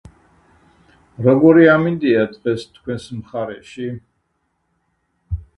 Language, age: Georgian, 60-69